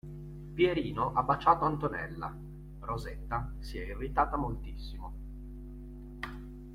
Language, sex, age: Italian, male, 30-39